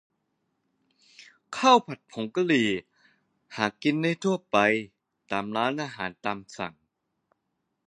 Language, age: Thai, 30-39